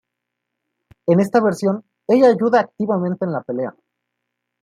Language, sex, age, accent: Spanish, male, 19-29, México